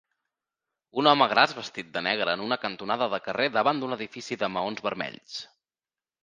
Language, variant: Catalan, Central